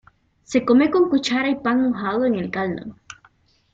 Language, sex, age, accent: Spanish, female, 19-29, América central